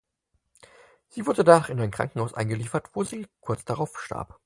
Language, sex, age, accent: German, male, 30-39, Deutschland Deutsch